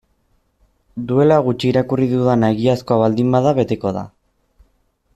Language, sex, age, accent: Basque, male, 19-29, Erdialdekoa edo Nafarra (Gipuzkoa, Nafarroa)